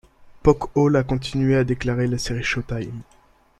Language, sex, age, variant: French, male, under 19, Français de métropole